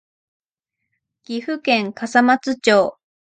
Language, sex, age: Japanese, female, 19-29